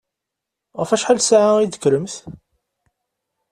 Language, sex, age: Kabyle, male, 30-39